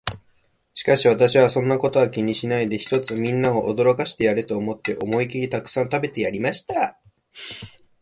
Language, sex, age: Japanese, male, 19-29